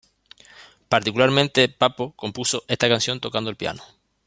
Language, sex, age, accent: Spanish, male, 30-39, España: Islas Canarias